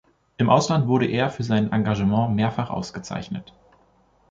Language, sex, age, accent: German, male, 19-29, Deutschland Deutsch